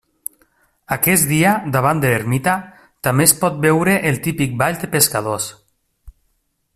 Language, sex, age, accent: Catalan, male, 40-49, valencià